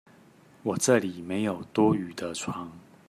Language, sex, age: Chinese, male, 30-39